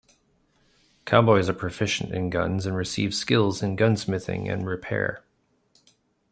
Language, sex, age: English, male, 40-49